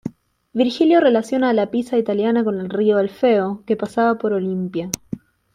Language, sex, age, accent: Spanish, female, 19-29, Rioplatense: Argentina, Uruguay, este de Bolivia, Paraguay